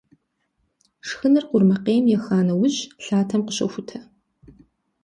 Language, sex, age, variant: Kabardian, female, 30-39, Адыгэбзэ (Къэбэрдей, Кирил, псоми зэдай)